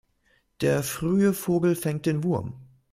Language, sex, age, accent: German, male, 19-29, Deutschland Deutsch